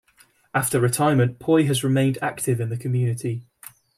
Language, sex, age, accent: English, male, 19-29, England English